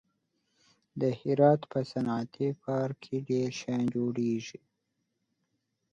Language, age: Pashto, 19-29